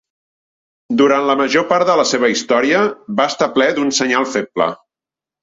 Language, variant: Catalan, Central